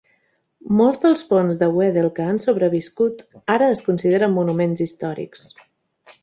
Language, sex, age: Catalan, female, 30-39